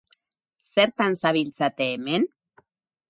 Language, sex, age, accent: Basque, female, 50-59, Erdialdekoa edo Nafarra (Gipuzkoa, Nafarroa)